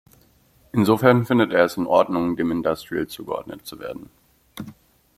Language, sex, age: German, male, 19-29